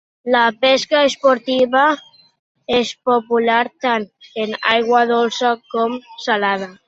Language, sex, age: Catalan, male, 60-69